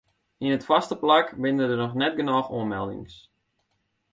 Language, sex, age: Western Frisian, male, 19-29